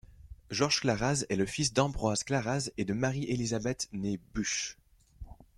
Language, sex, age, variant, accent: French, male, 19-29, Français d'Europe, Français de Belgique